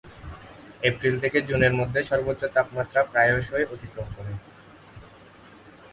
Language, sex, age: Bengali, male, 19-29